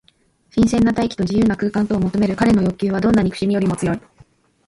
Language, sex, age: Japanese, female, 19-29